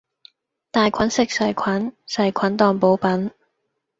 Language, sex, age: Cantonese, female, 19-29